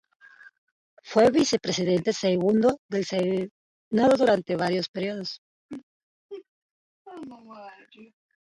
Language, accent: Spanish, México